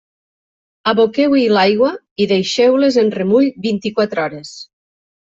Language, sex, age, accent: Catalan, female, 50-59, valencià